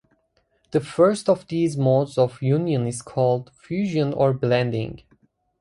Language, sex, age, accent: English, male, 19-29, United States English